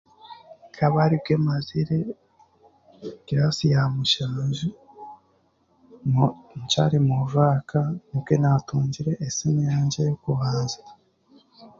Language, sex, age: Chiga, male, 30-39